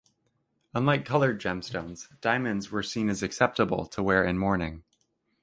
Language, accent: English, United States English